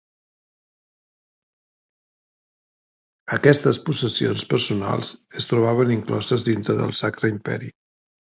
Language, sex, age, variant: Catalan, male, 40-49, Central